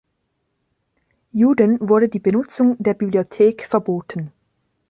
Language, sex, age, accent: German, female, 19-29, Schweizerdeutsch